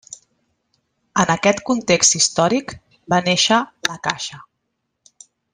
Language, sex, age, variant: Catalan, female, 40-49, Central